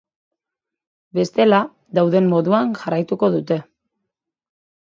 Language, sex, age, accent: Basque, female, 30-39, Mendebalekoa (Araba, Bizkaia, Gipuzkoako mendebaleko herri batzuk)